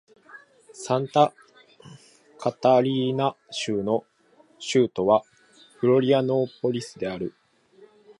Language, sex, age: Japanese, male, 19-29